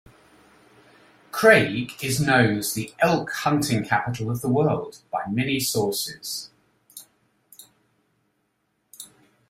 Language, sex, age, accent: English, male, 50-59, England English